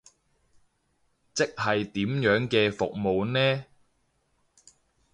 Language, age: Cantonese, 30-39